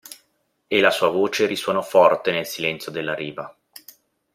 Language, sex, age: Italian, male, 30-39